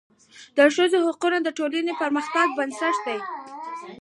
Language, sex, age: Pashto, female, 30-39